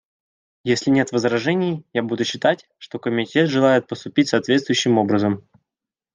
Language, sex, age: Russian, male, 19-29